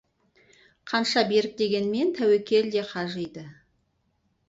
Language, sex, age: Kazakh, female, 40-49